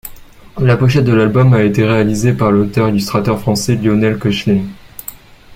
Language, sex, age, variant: French, male, 19-29, Français des départements et régions d'outre-mer